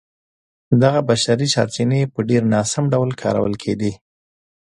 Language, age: Pashto, 30-39